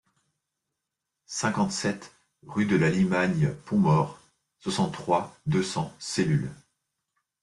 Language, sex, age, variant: French, male, 30-39, Français de métropole